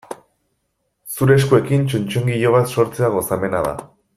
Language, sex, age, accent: Basque, male, 19-29, Erdialdekoa edo Nafarra (Gipuzkoa, Nafarroa)